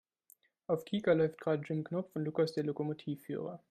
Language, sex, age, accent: German, male, 19-29, Deutschland Deutsch